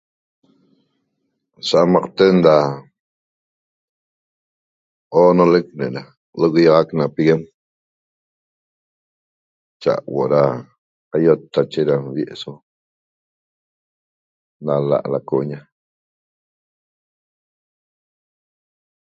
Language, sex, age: Toba, male, 60-69